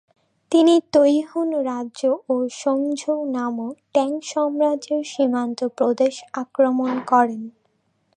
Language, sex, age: Bengali, female, 19-29